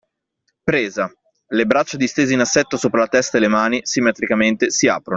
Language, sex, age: Italian, male, 19-29